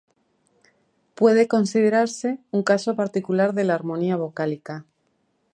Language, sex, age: Spanish, female, 40-49